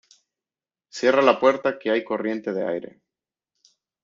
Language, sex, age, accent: Spanish, male, 30-39, América central